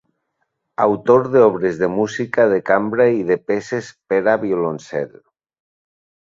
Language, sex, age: Catalan, male, 40-49